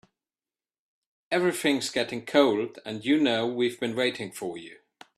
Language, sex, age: English, male, 30-39